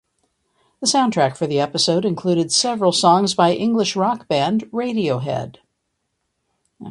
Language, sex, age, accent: English, female, 60-69, United States English